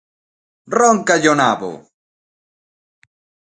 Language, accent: Galician, Normativo (estándar)